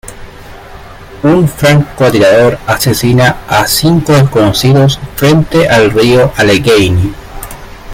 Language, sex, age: Spanish, male, 30-39